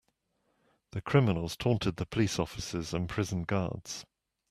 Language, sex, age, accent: English, male, 50-59, England English